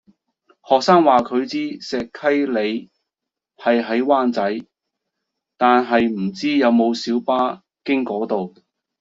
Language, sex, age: Cantonese, male, 40-49